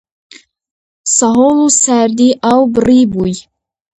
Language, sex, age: Central Kurdish, female, under 19